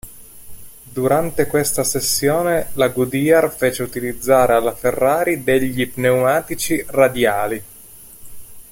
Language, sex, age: Italian, male, 30-39